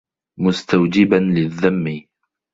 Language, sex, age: Arabic, male, 30-39